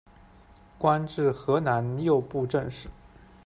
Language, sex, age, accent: Chinese, male, 19-29, 出生地：浙江省